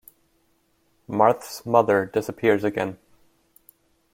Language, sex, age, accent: English, male, 30-39, United States English